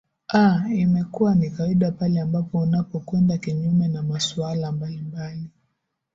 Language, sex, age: Swahili, female, 19-29